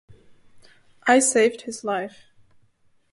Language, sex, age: English, female, 19-29